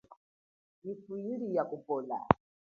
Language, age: Chokwe, 40-49